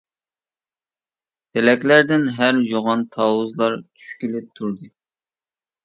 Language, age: Uyghur, 30-39